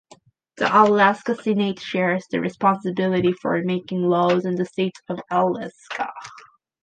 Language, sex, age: English, female, 19-29